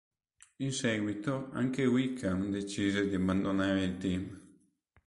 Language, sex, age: Italian, male, 19-29